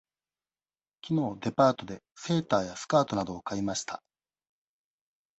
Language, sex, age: Japanese, male, 40-49